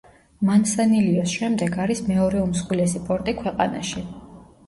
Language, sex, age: Georgian, female, 30-39